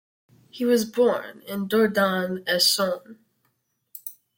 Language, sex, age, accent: English, male, under 19, United States English